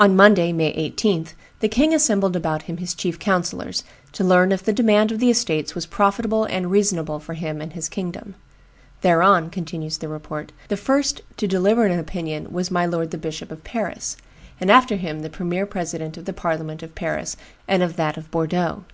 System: none